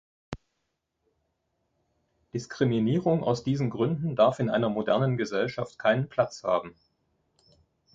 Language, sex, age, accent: German, male, 50-59, Deutschland Deutsch